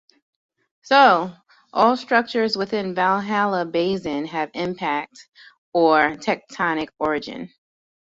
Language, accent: English, United States English